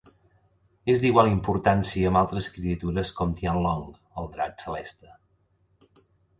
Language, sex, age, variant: Catalan, male, 30-39, Central